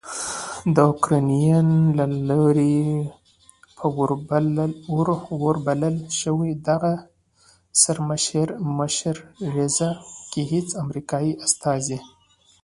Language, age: Pashto, 19-29